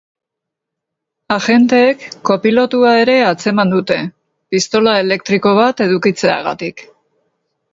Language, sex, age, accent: Basque, female, 50-59, Mendebalekoa (Araba, Bizkaia, Gipuzkoako mendebaleko herri batzuk)